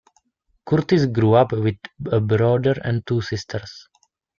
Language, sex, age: English, male, 19-29